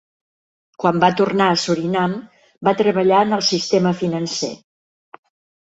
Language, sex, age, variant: Catalan, female, 60-69, Central